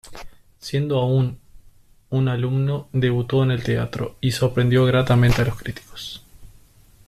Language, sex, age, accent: Spanish, male, 19-29, Rioplatense: Argentina, Uruguay, este de Bolivia, Paraguay